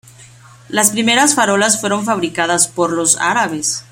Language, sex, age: Spanish, female, 30-39